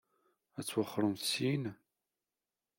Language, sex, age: Kabyle, male, 30-39